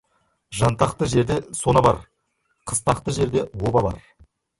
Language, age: Kazakh, 30-39